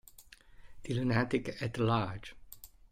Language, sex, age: Italian, male, 50-59